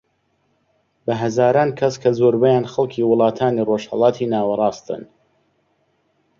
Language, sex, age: Central Kurdish, male, 30-39